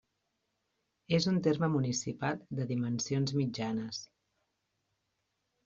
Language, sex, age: Catalan, female, 30-39